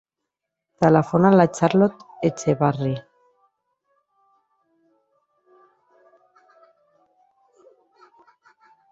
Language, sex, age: Catalan, female, 40-49